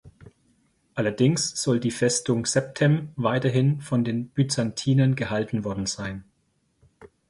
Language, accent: German, Deutschland Deutsch